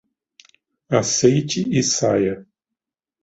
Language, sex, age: Portuguese, male, 50-59